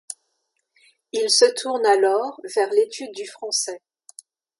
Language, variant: French, Français de métropole